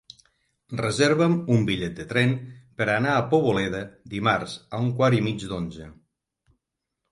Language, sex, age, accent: Catalan, male, 50-59, occidental